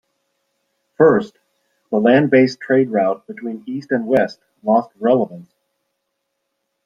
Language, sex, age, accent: English, male, 40-49, United States English